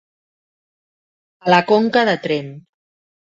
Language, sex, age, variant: Catalan, female, 50-59, Central